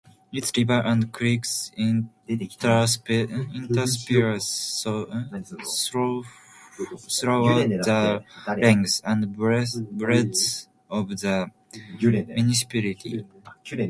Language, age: English, 19-29